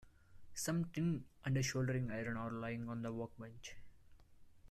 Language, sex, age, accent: English, male, 19-29, India and South Asia (India, Pakistan, Sri Lanka)